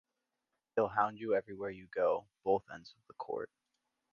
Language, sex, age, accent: English, male, 19-29, United States English